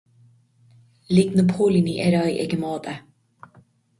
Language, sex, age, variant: Irish, female, 30-39, Gaeilge Chonnacht